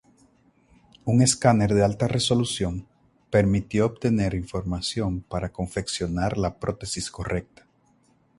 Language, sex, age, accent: Spanish, male, 40-49, Caribe: Cuba, Venezuela, Puerto Rico, República Dominicana, Panamá, Colombia caribeña, México caribeño, Costa del golfo de México